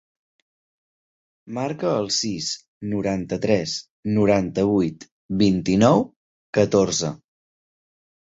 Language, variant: Catalan, Central